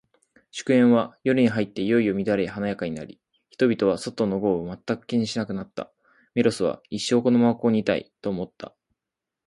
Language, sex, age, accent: Japanese, male, 19-29, 標準